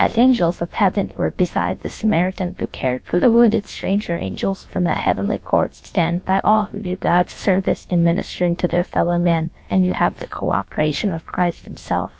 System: TTS, GlowTTS